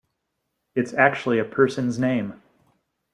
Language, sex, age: English, male, 30-39